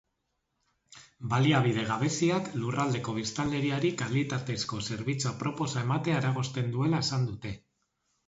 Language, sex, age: Basque, male, 40-49